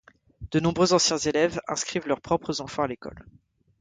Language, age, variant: French, 30-39, Français de métropole